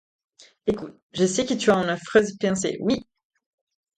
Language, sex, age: French, female, 30-39